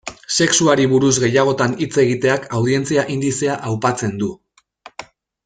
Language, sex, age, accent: Basque, male, 30-39, Mendebalekoa (Araba, Bizkaia, Gipuzkoako mendebaleko herri batzuk)